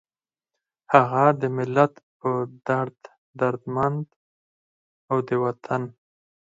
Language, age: Pashto, 30-39